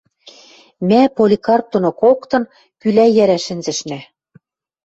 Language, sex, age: Western Mari, female, 50-59